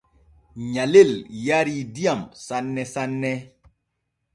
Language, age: Borgu Fulfulde, 30-39